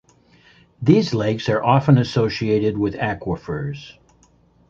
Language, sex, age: English, male, 70-79